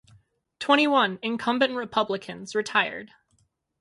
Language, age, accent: English, 19-29, United States English